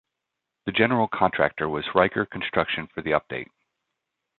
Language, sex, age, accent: English, male, 30-39, United States English